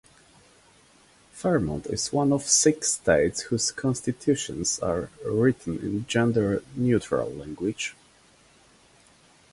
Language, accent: English, United States English; polish